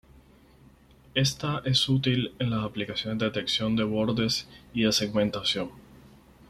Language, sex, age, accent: Spanish, male, 19-29, Caribe: Cuba, Venezuela, Puerto Rico, República Dominicana, Panamá, Colombia caribeña, México caribeño, Costa del golfo de México